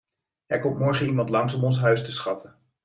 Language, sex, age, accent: Dutch, male, 30-39, Nederlands Nederlands